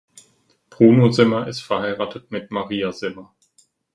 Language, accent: German, Deutschland Deutsch